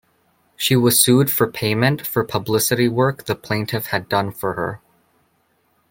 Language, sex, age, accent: English, male, under 19, Canadian English